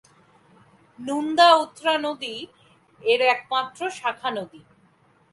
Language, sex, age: Bengali, female, 19-29